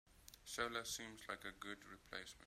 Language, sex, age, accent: English, male, 19-29, Southern African (South Africa, Zimbabwe, Namibia)